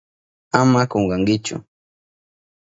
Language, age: Southern Pastaza Quechua, 30-39